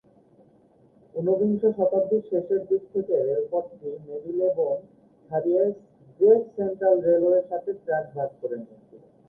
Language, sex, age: Bengali, male, 19-29